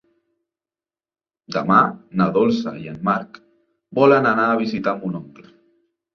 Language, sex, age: Catalan, male, 19-29